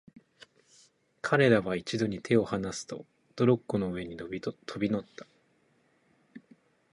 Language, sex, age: Japanese, male, 19-29